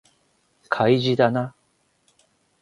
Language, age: Japanese, 40-49